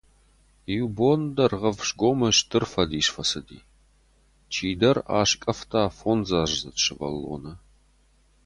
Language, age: Ossetic, 30-39